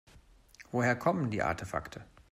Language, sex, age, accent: German, male, 40-49, Deutschland Deutsch